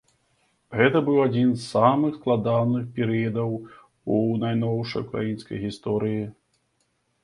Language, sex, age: Belarusian, male, 30-39